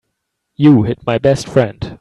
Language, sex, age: English, male, 19-29